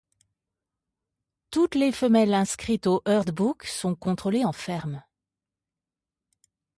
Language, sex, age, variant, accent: French, female, 40-49, Français d'Europe, Français de Suisse